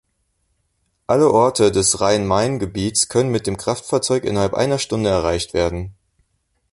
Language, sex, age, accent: German, male, 19-29, Deutschland Deutsch